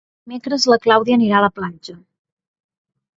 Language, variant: Catalan, Central